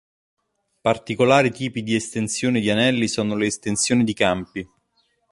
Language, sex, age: Italian, male, 40-49